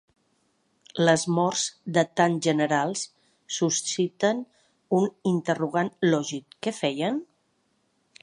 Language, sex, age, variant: Catalan, female, 50-59, Central